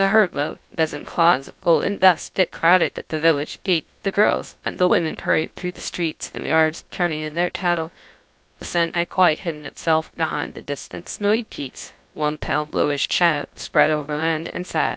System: TTS, GlowTTS